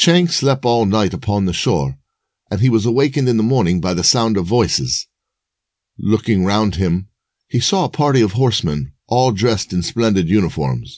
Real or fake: real